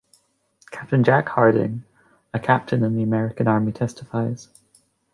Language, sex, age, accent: English, female, 19-29, Scottish English